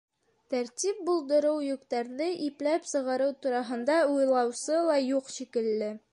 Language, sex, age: Bashkir, female, under 19